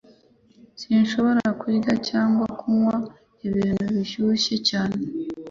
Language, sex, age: Kinyarwanda, female, 19-29